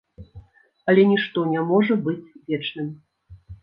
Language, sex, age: Belarusian, female, 40-49